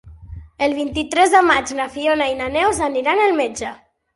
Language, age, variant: Catalan, under 19, Central